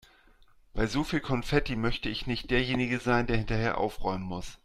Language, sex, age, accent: German, male, 40-49, Deutschland Deutsch